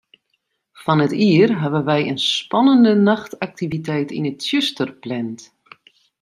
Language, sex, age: Western Frisian, female, 30-39